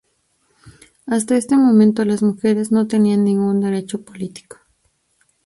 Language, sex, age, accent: Spanish, female, 19-29, México